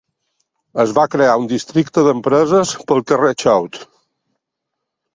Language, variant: Catalan, Balear